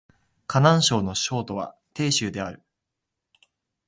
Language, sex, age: Japanese, male, under 19